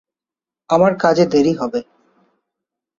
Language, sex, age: Bengali, male, 19-29